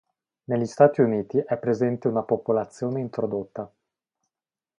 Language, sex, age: Italian, male, 19-29